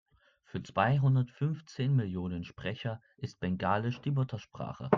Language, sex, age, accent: German, male, under 19, Deutschland Deutsch